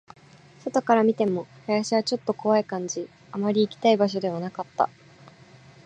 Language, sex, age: Japanese, female, 19-29